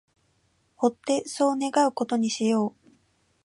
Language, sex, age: Japanese, female, 19-29